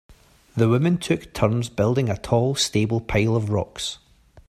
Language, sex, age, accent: English, male, 30-39, Scottish English